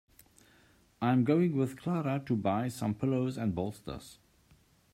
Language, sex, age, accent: English, male, 60-69, Southern African (South Africa, Zimbabwe, Namibia)